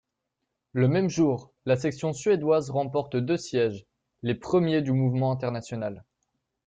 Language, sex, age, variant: French, male, 19-29, Français de métropole